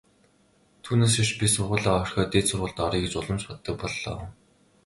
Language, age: Mongolian, 19-29